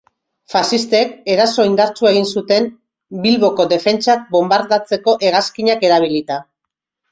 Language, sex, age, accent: Basque, female, 50-59, Mendebalekoa (Araba, Bizkaia, Gipuzkoako mendebaleko herri batzuk)